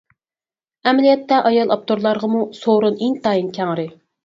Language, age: Uyghur, 30-39